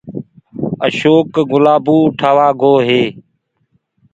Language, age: Gurgula, 30-39